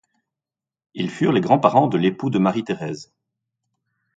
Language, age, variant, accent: French, 40-49, Français d'Europe, Français de Belgique